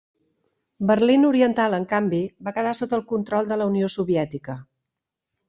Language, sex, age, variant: Catalan, female, 50-59, Central